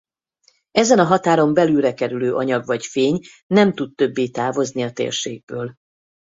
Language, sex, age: Hungarian, female, 50-59